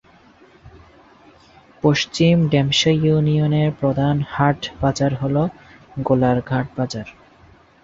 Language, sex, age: Bengali, male, 19-29